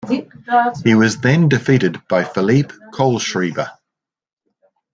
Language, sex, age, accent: English, male, 50-59, Australian English